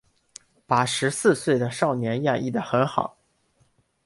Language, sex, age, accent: Chinese, male, under 19, 出生地：辽宁省